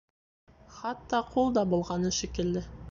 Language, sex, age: Bashkir, female, 19-29